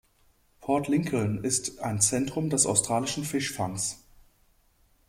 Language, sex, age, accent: German, male, 19-29, Deutschland Deutsch